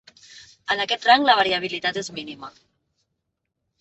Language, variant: Catalan, Central